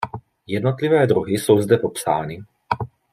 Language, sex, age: Czech, male, 30-39